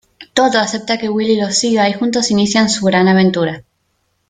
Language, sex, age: Spanish, female, 19-29